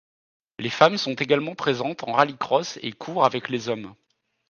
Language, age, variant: French, 30-39, Français de métropole